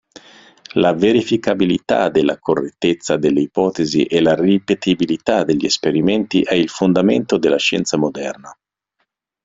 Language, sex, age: Italian, male, 40-49